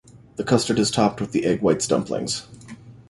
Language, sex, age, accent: English, male, 30-39, United States English